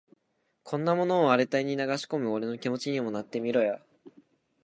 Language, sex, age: Japanese, male, 19-29